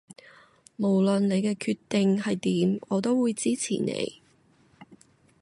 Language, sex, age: Cantonese, female, 19-29